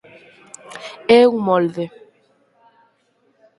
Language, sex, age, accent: Galician, female, 19-29, Normativo (estándar)